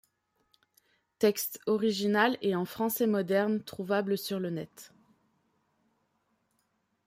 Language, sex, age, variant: French, female, 19-29, Français de métropole